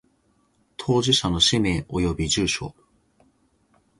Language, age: Japanese, 19-29